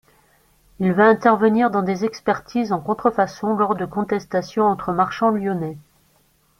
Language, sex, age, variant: French, female, 40-49, Français de métropole